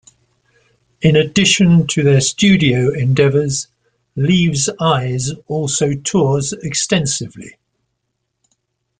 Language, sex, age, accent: English, male, 70-79, England English